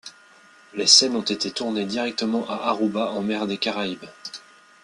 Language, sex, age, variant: French, male, 30-39, Français de métropole